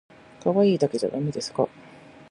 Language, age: Japanese, 60-69